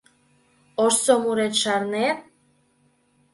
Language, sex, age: Mari, female, 19-29